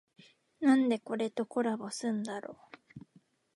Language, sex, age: Japanese, female, 19-29